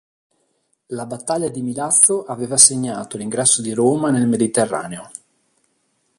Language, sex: Italian, male